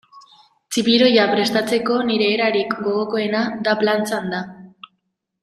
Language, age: Basque, 19-29